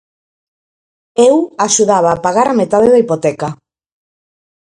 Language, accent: Galician, Normativo (estándar)